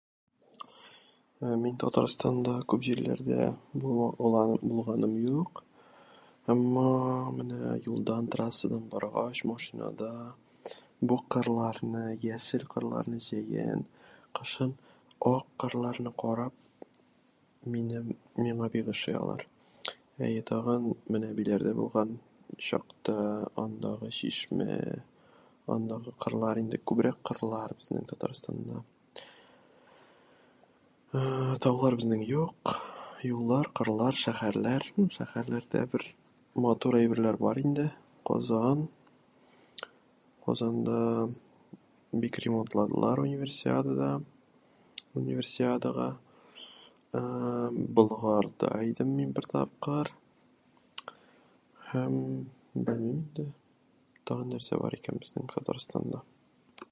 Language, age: Tatar, 30-39